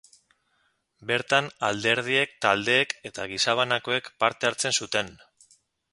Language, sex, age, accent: Basque, male, 30-39, Mendebalekoa (Araba, Bizkaia, Gipuzkoako mendebaleko herri batzuk)